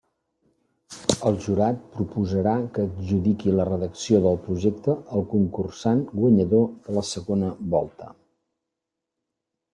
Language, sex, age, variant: Catalan, male, 50-59, Central